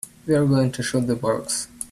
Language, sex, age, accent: English, male, under 19, United States English